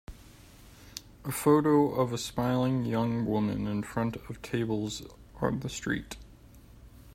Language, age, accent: English, 19-29, United States English